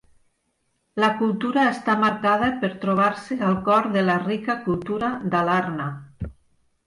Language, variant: Catalan, Nord-Occidental